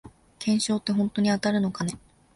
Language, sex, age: Japanese, female, 19-29